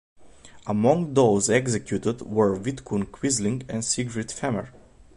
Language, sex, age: English, male, 19-29